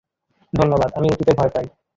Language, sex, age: Bengali, male, 19-29